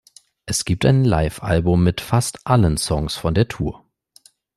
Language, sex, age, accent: German, male, 19-29, Deutschland Deutsch